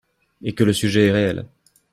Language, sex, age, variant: French, male, 19-29, Français de métropole